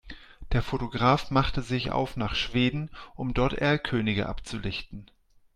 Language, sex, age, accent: German, male, 40-49, Deutschland Deutsch